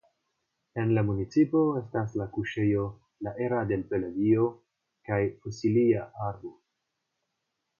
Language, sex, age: Esperanto, male, 30-39